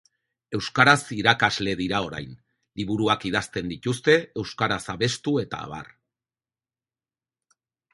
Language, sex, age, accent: Basque, male, 40-49, Erdialdekoa edo Nafarra (Gipuzkoa, Nafarroa)